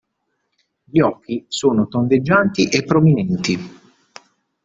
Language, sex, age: Italian, male, 30-39